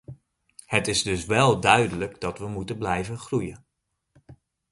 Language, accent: Dutch, Nederlands Nederlands